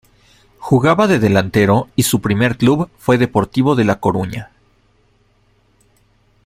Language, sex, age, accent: Spanish, male, 40-49, México